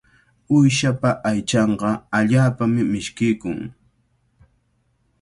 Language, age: Cajatambo North Lima Quechua, 19-29